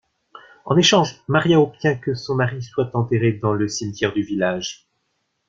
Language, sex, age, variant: French, male, 19-29, Français de métropole